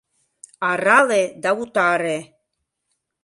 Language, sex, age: Mari, female, 40-49